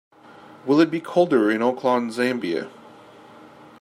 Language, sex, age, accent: English, male, 19-29, United States English